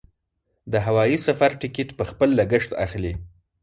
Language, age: Pashto, 19-29